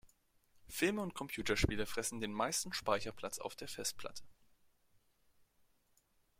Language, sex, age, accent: German, male, 19-29, Deutschland Deutsch